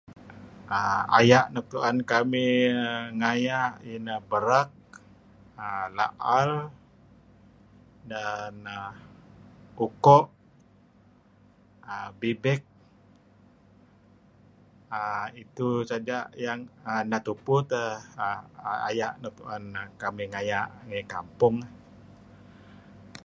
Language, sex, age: Kelabit, male, 60-69